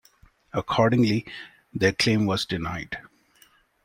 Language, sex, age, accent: English, male, 30-39, India and South Asia (India, Pakistan, Sri Lanka)